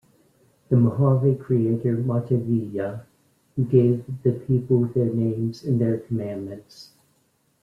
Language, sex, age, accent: English, male, 50-59, United States English